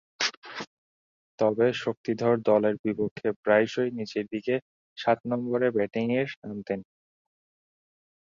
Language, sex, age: Bengali, male, 19-29